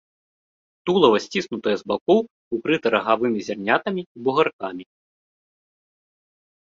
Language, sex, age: Belarusian, male, 19-29